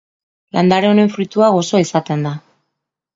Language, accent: Basque, Mendebalekoa (Araba, Bizkaia, Gipuzkoako mendebaleko herri batzuk)